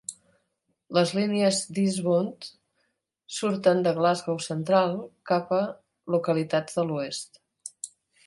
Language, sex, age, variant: Catalan, female, 50-59, Nord-Occidental